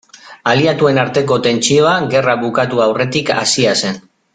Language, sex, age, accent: Basque, male, 40-49, Mendebalekoa (Araba, Bizkaia, Gipuzkoako mendebaleko herri batzuk)